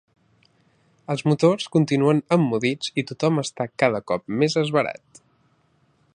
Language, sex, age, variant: Catalan, male, 19-29, Central